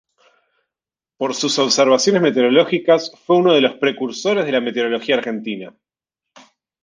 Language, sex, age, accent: Spanish, male, 30-39, Rioplatense: Argentina, Uruguay, este de Bolivia, Paraguay